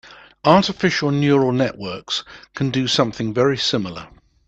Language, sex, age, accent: English, male, 70-79, England English